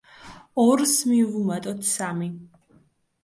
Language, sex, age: Georgian, female, under 19